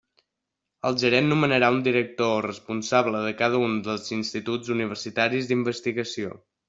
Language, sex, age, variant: Catalan, male, under 19, Balear